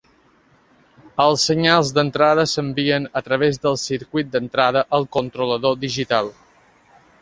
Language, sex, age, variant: Catalan, male, 30-39, Balear